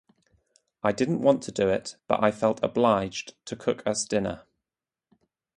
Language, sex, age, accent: English, male, 19-29, England English